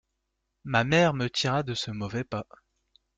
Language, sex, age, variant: French, male, 19-29, Français de métropole